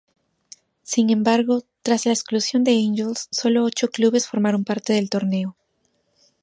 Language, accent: Spanish, Andino-Pacífico: Colombia, Perú, Ecuador, oeste de Bolivia y Venezuela andina